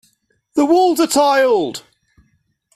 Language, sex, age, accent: English, male, 30-39, England English